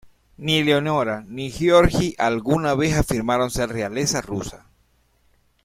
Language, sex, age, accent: Spanish, male, 40-49, Caribe: Cuba, Venezuela, Puerto Rico, República Dominicana, Panamá, Colombia caribeña, México caribeño, Costa del golfo de México